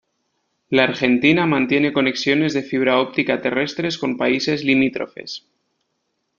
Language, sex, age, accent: Spanish, male, 30-39, España: Norte peninsular (Asturias, Castilla y León, Cantabria, País Vasco, Navarra, Aragón, La Rioja, Guadalajara, Cuenca)